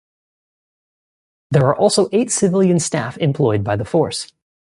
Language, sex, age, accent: English, male, 19-29, United States English